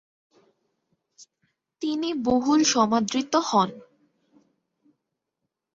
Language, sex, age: Bengali, female, 19-29